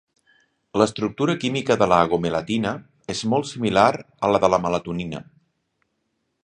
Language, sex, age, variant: Catalan, male, 50-59, Central